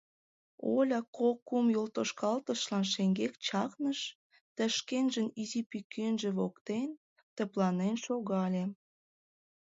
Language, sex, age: Mari, female, 19-29